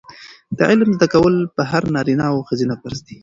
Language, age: Pashto, 19-29